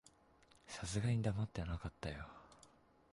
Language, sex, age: Japanese, male, 19-29